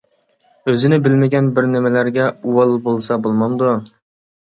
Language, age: Uyghur, 19-29